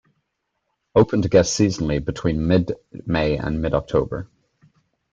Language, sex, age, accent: English, male, 19-29, Irish English